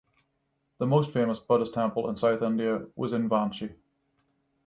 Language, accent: English, Northern Irish